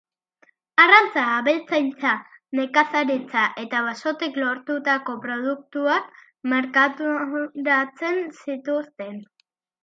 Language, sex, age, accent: Basque, male, under 19, Erdialdekoa edo Nafarra (Gipuzkoa, Nafarroa)